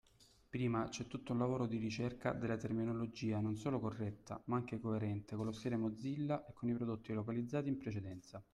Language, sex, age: Italian, male, 30-39